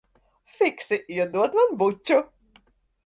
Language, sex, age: Latvian, female, 40-49